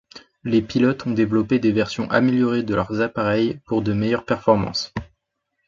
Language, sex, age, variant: French, male, 19-29, Français de métropole